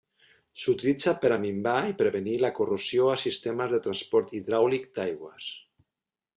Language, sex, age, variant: Catalan, male, 40-49, Central